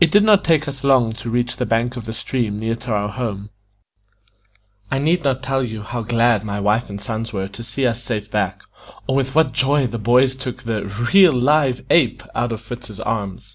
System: none